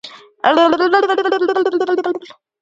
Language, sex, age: Pashto, female, under 19